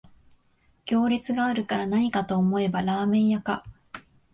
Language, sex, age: Japanese, female, 19-29